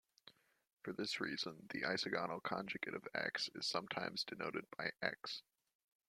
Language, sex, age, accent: English, male, under 19, United States English